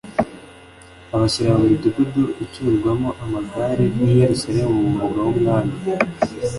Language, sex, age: Kinyarwanda, male, under 19